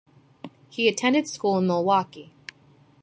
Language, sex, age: English, female, 19-29